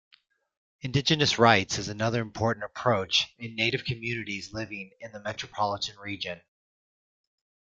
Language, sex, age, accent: English, male, 50-59, United States English